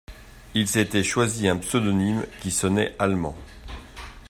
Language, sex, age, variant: French, male, 50-59, Français de métropole